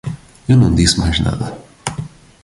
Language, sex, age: Portuguese, male, 19-29